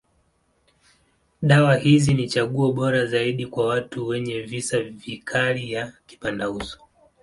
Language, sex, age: Swahili, male, 19-29